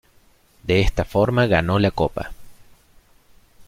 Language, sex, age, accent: Spanish, male, 30-39, Rioplatense: Argentina, Uruguay, este de Bolivia, Paraguay